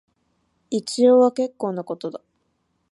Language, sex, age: Japanese, female, 19-29